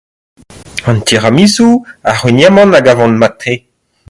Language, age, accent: Breton, 30-39, Kerneveg; Leoneg